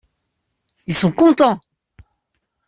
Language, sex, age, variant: French, male, 19-29, Français de métropole